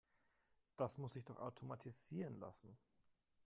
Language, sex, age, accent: German, male, 30-39, Deutschland Deutsch